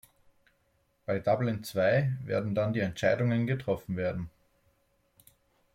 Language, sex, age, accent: German, male, 19-29, Österreichisches Deutsch